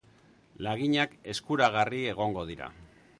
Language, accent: Basque, Mendebalekoa (Araba, Bizkaia, Gipuzkoako mendebaleko herri batzuk)